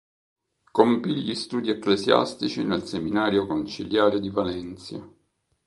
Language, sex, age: Italian, male, 50-59